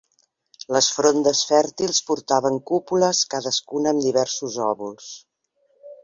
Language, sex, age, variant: Catalan, female, 50-59, Central